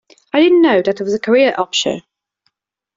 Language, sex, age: English, female, under 19